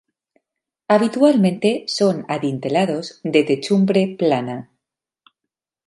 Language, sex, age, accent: Spanish, female, 40-49, España: Norte peninsular (Asturias, Castilla y León, Cantabria, País Vasco, Navarra, Aragón, La Rioja, Guadalajara, Cuenca)